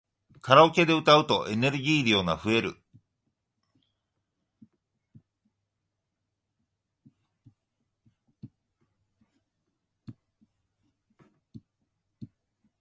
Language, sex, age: Japanese, male, 40-49